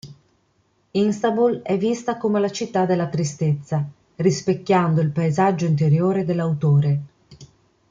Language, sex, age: Italian, female, 50-59